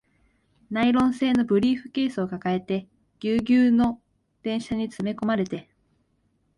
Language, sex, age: Japanese, female, 19-29